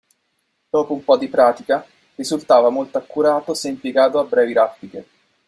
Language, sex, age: Italian, male, 19-29